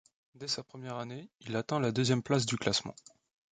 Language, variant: French, Français de métropole